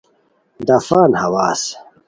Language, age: Khowar, 30-39